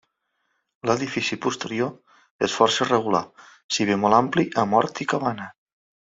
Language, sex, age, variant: Catalan, male, 40-49, Central